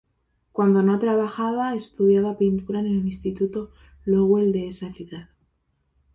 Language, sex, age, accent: Spanish, female, under 19, España: Norte peninsular (Asturias, Castilla y León, Cantabria, País Vasco, Navarra, Aragón, La Rioja, Guadalajara, Cuenca)